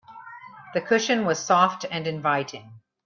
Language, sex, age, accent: English, female, 50-59, United States English